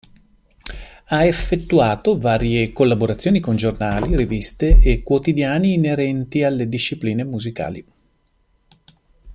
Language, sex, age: Italian, male, 50-59